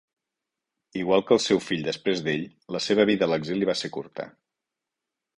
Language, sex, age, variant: Catalan, male, 40-49, Central